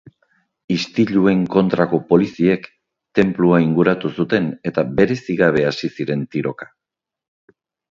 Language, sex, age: Basque, male, 60-69